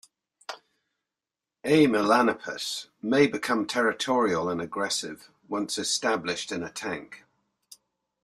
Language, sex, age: English, male, 70-79